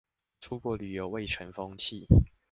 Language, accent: Chinese, 出生地：桃園市